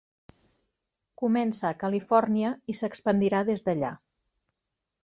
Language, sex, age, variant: Catalan, female, 40-49, Central